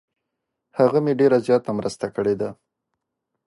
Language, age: Pashto, 19-29